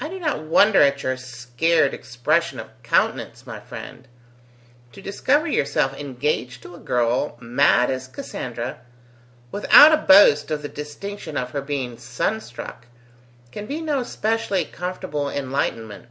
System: none